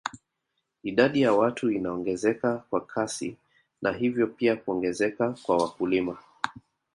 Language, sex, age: Swahili, male, 30-39